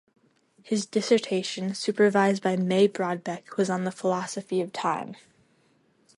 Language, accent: English, United States English